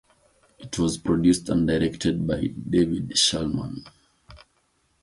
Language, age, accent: English, 19-29, United States English